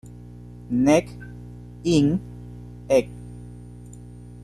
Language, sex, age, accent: Spanish, male, 19-29, Andino-Pacífico: Colombia, Perú, Ecuador, oeste de Bolivia y Venezuela andina